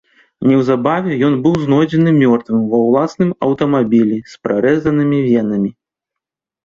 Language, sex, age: Belarusian, male, 30-39